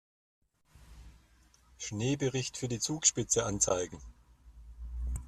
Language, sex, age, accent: German, male, 40-49, Deutschland Deutsch